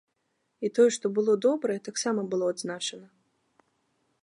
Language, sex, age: Belarusian, female, 19-29